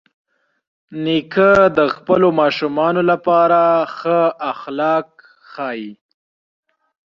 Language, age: Pashto, 19-29